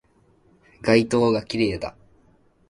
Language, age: Japanese, 19-29